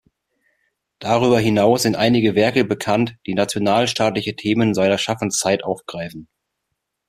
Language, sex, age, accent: German, male, 30-39, Deutschland Deutsch